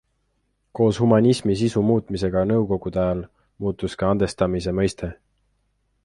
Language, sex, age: Estonian, male, 19-29